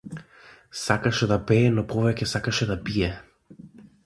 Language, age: Macedonian, 19-29